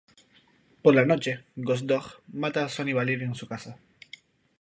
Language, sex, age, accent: Spanish, male, 19-29, España: Islas Canarias